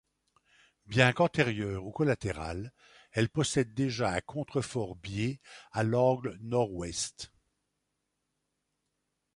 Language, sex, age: French, male, 60-69